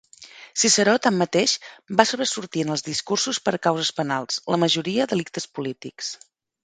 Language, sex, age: Catalan, female, 40-49